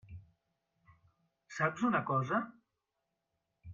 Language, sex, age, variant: Catalan, male, 50-59, Central